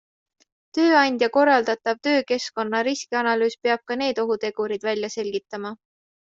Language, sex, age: Estonian, female, 19-29